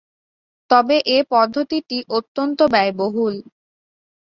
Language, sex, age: Bengali, female, 19-29